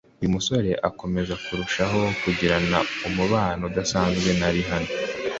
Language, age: Kinyarwanda, 19-29